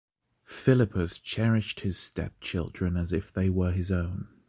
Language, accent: English, England English